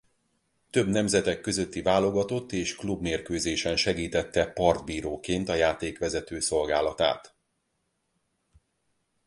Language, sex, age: Hungarian, male, 40-49